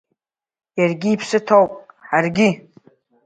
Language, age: Abkhazian, under 19